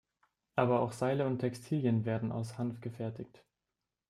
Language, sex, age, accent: German, male, 19-29, Deutschland Deutsch